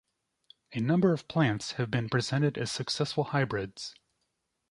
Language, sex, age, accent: English, male, 30-39, United States English